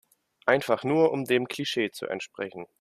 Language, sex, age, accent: German, male, 19-29, Deutschland Deutsch